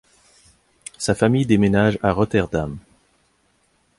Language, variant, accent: French, Français d'Amérique du Nord, Français du Canada